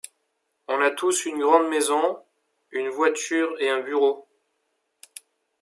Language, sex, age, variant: French, male, 30-39, Français de métropole